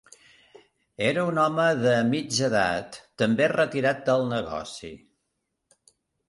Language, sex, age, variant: Catalan, male, 50-59, Central